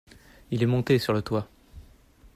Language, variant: French, Français de métropole